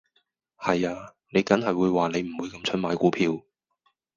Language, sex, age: Cantonese, male, 30-39